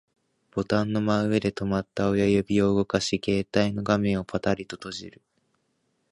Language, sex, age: Japanese, male, under 19